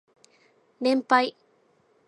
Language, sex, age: Japanese, female, 19-29